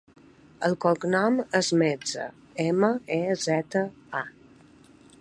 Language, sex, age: Catalan, female, 40-49